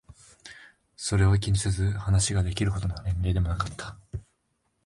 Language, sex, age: Japanese, male, 19-29